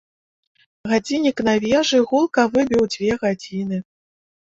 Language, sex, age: Belarusian, female, 30-39